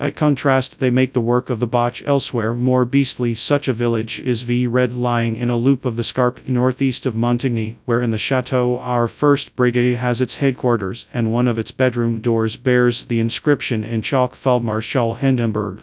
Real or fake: fake